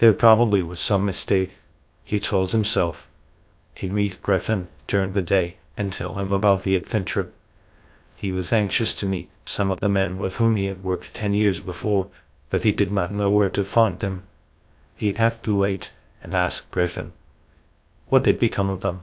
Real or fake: fake